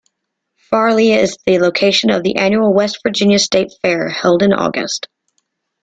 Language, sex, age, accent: English, female, 30-39, United States English